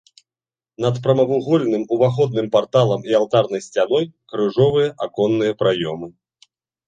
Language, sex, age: Belarusian, male, 30-39